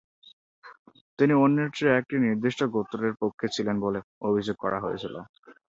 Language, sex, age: Bengali, male, under 19